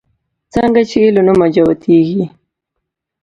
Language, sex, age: Pashto, female, 19-29